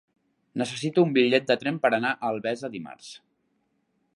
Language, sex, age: Catalan, male, 19-29